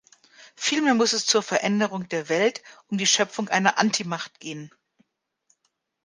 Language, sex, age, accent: German, female, 50-59, Deutschland Deutsch